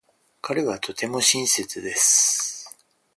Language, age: Japanese, 50-59